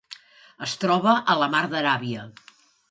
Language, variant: Catalan, Nord-Occidental